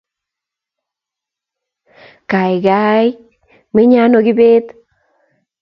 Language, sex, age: Kalenjin, female, 19-29